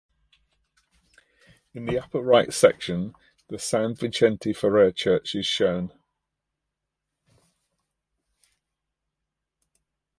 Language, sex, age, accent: English, male, 50-59, England English